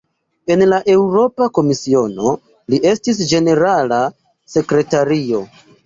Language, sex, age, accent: Esperanto, male, 30-39, Internacia